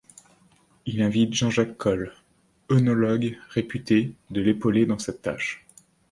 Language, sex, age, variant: French, male, 30-39, Français de métropole